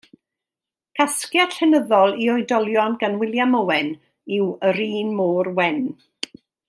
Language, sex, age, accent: Welsh, female, 60-69, Y Deyrnas Unedig Cymraeg